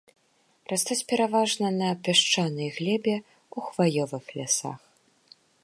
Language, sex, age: Belarusian, female, 19-29